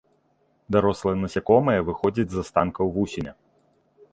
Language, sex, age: Belarusian, male, 30-39